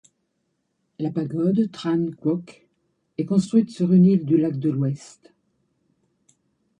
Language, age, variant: French, 60-69, Français de métropole